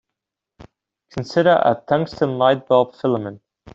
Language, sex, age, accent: English, male, 19-29, England English